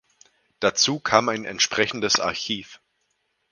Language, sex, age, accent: German, male, 19-29, Deutschland Deutsch